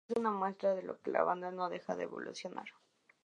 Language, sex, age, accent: Spanish, female, under 19, México